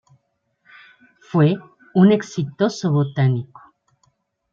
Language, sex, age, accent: Spanish, female, 50-59, México